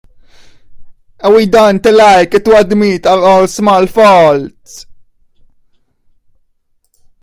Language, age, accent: English, 19-29, United States English